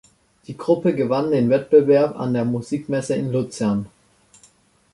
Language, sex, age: German, male, under 19